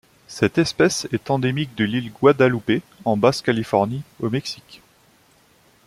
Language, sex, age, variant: French, male, 19-29, Français de métropole